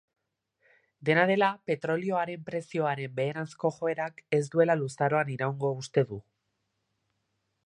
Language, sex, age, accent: Basque, male, 19-29, Erdialdekoa edo Nafarra (Gipuzkoa, Nafarroa)